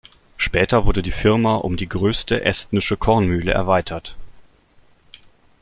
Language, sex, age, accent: German, male, 19-29, Deutschland Deutsch